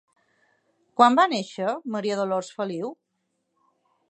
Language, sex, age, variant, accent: Catalan, female, 40-49, Balear, balear; Palma